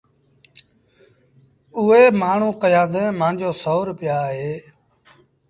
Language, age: Sindhi Bhil, 40-49